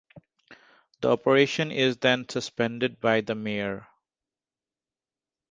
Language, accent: English, India and South Asia (India, Pakistan, Sri Lanka)